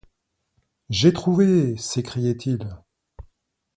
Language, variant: French, Français de métropole